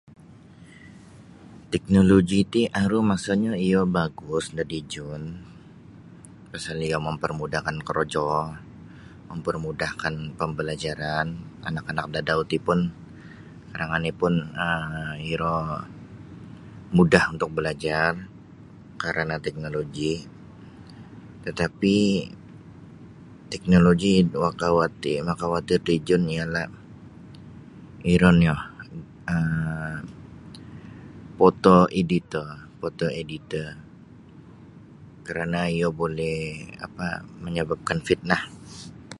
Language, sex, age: Sabah Bisaya, male, 19-29